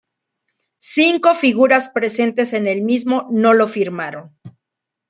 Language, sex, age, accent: Spanish, female, 40-49, México